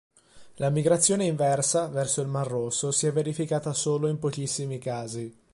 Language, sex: Italian, male